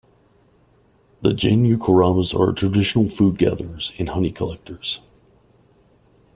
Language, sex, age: English, male, 19-29